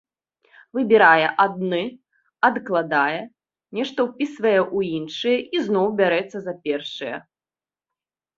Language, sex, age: Belarusian, female, 30-39